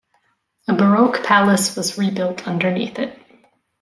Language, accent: English, Canadian English